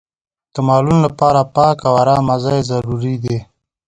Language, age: Pashto, 19-29